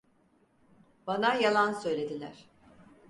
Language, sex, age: Turkish, female, 60-69